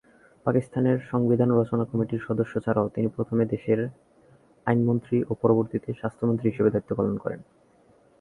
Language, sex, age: Bengali, male, 19-29